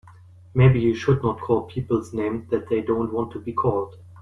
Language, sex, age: English, male, 30-39